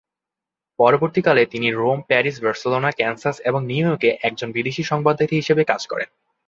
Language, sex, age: Bengali, male, 19-29